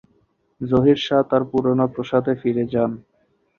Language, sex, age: Bengali, male, 19-29